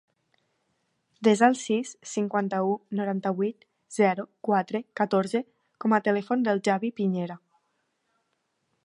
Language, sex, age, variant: Catalan, female, 19-29, Nord-Occidental